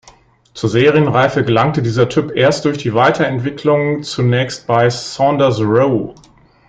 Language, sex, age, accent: German, male, 50-59, Deutschland Deutsch